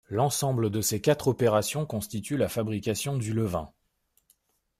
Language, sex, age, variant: French, male, 30-39, Français de métropole